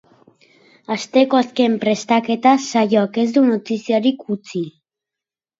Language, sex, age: Basque, female, 40-49